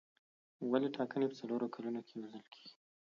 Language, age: Pashto, 30-39